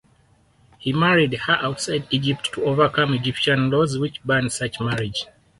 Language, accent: English, Southern African (South Africa, Zimbabwe, Namibia)